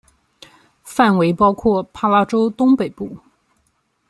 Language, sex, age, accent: Chinese, female, 19-29, 出生地：江西省